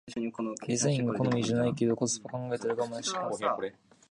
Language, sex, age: Japanese, male, 19-29